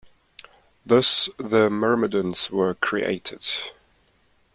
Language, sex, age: English, male, 30-39